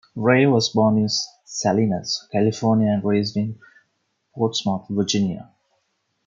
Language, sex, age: English, male, 30-39